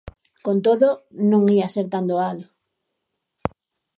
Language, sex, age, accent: Galician, female, 40-49, Oriental (común en zona oriental)